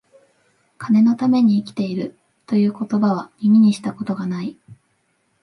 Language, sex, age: Japanese, female, 19-29